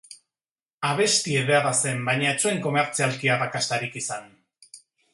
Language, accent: Basque, Erdialdekoa edo Nafarra (Gipuzkoa, Nafarroa)